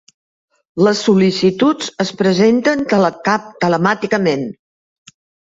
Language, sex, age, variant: Catalan, female, 70-79, Central